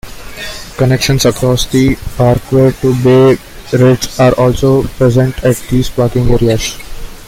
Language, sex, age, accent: English, male, 19-29, India and South Asia (India, Pakistan, Sri Lanka)